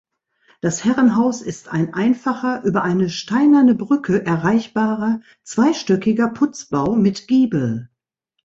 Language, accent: German, Deutschland Deutsch